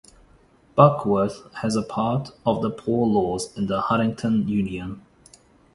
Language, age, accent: English, 19-29, New Zealand English